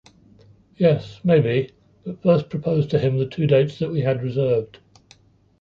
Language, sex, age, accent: English, male, 60-69, England English